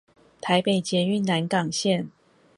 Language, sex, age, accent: Chinese, female, 40-49, 出生地：臺北市